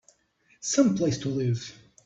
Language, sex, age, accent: English, male, 19-29, United States English